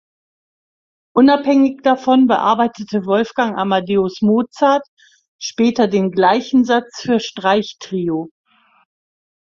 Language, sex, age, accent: German, female, 50-59, Deutschland Deutsch